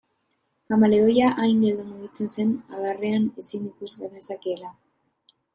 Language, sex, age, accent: Basque, female, 19-29, Mendebalekoa (Araba, Bizkaia, Gipuzkoako mendebaleko herri batzuk)